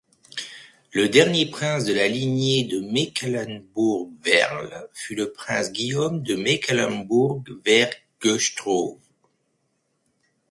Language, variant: French, Français de métropole